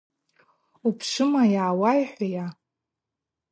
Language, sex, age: Abaza, female, 30-39